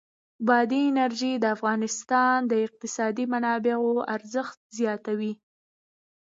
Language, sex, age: Pashto, female, 30-39